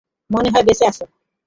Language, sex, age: Bengali, female, 50-59